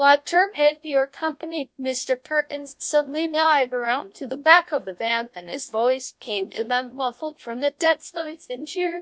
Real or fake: fake